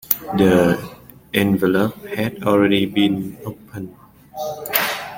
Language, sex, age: English, male, 19-29